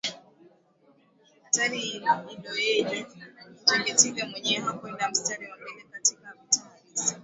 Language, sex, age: Swahili, female, 19-29